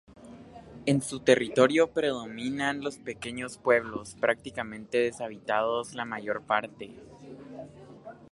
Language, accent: Spanish, América central